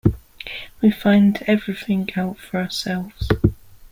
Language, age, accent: English, under 19, England English